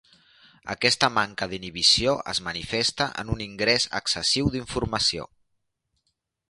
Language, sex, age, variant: Catalan, male, 40-49, Central